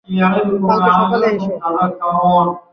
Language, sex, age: Bengali, male, 30-39